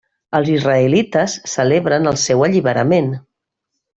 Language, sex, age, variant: Catalan, female, 40-49, Central